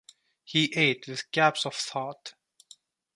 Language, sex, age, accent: English, male, 19-29, United States English